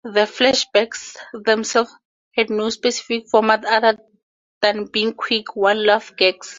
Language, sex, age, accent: English, female, 19-29, Southern African (South Africa, Zimbabwe, Namibia)